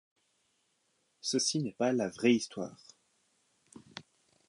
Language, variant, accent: French, Français d'Europe, Français de Suisse